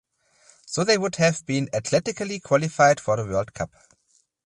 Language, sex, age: English, male, 30-39